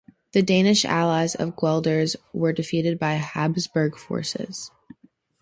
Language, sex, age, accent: English, female, under 19, United States English